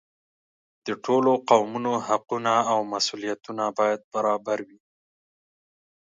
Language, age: Pashto, 30-39